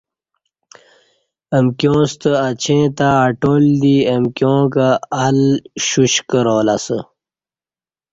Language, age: Kati, 19-29